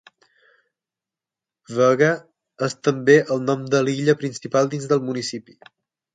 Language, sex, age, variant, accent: Catalan, male, 30-39, Balear, menorquí